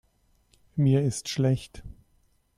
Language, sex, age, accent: German, male, 50-59, Deutschland Deutsch